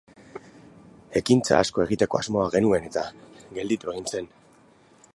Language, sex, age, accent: Basque, male, 40-49, Mendebalekoa (Araba, Bizkaia, Gipuzkoako mendebaleko herri batzuk)